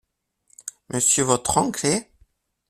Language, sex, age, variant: French, male, 30-39, Français de métropole